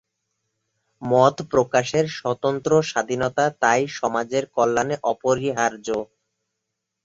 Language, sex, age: Bengali, male, 19-29